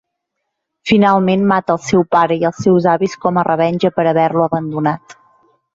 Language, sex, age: Catalan, female, 40-49